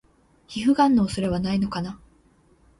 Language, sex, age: Japanese, female, 19-29